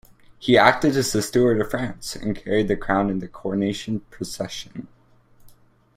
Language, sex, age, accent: English, male, under 19, United States English